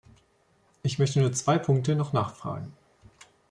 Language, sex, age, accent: German, male, 40-49, Deutschland Deutsch